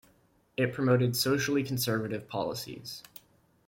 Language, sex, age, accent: English, male, 19-29, United States English